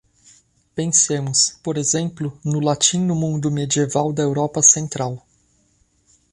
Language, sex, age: Portuguese, male, 30-39